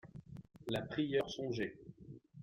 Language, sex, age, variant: French, male, 30-39, Français de métropole